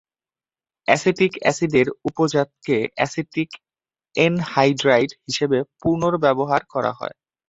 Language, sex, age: Bengali, male, under 19